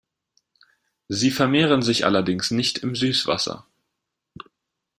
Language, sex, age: German, male, 19-29